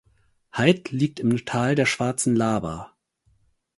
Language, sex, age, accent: German, male, 30-39, Deutschland Deutsch